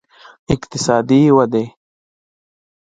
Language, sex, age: Pashto, male, 19-29